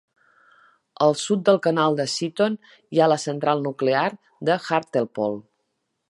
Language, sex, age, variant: Catalan, female, 40-49, Central